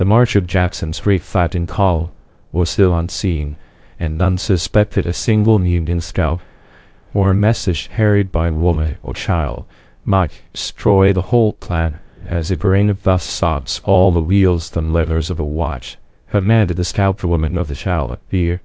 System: TTS, VITS